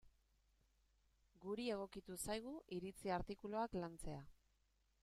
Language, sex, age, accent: Basque, female, 30-39, Mendebalekoa (Araba, Bizkaia, Gipuzkoako mendebaleko herri batzuk)